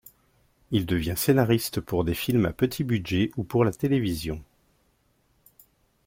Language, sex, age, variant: French, male, 40-49, Français de métropole